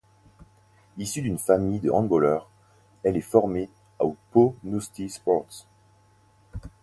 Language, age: French, 30-39